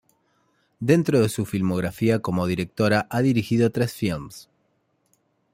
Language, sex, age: Spanish, male, 30-39